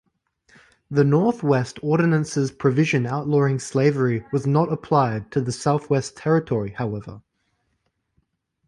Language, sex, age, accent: English, male, 19-29, Australian English